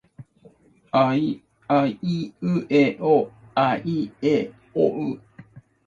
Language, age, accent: Japanese, 50-59, 標準語